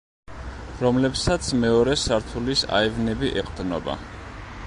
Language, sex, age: Georgian, male, 30-39